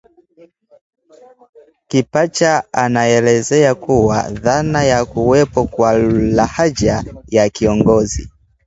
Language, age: Swahili, 19-29